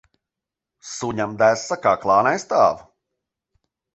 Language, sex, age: Latvian, male, 30-39